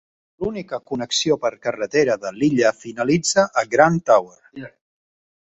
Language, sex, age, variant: Catalan, male, 40-49, Central